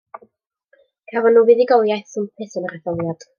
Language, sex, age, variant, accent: Welsh, female, 19-29, North-Eastern Welsh, Y Deyrnas Unedig Cymraeg